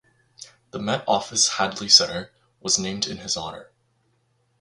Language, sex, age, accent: English, male, 19-29, Canadian English